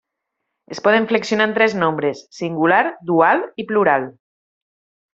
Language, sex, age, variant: Catalan, female, 30-39, Nord-Occidental